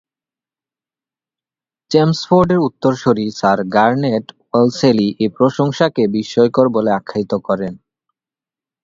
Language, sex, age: Bengali, male, 19-29